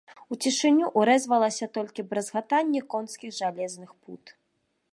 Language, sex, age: Belarusian, female, 30-39